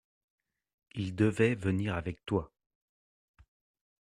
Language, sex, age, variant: French, male, 30-39, Français de métropole